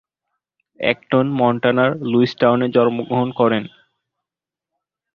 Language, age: Bengali, under 19